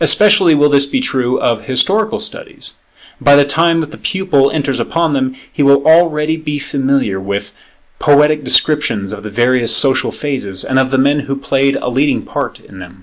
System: none